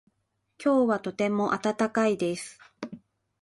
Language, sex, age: Japanese, female, 19-29